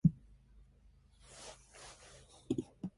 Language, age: English, under 19